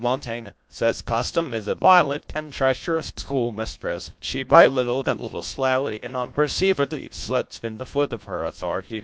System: TTS, GlowTTS